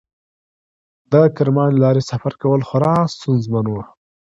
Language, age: Pashto, 19-29